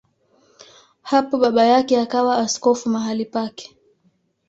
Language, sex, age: Swahili, female, 19-29